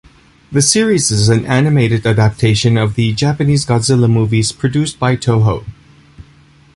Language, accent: English, Canadian English